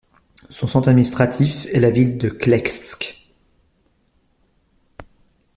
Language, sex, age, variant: French, male, 30-39, Français de métropole